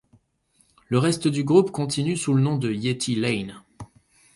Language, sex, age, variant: French, male, 30-39, Français de métropole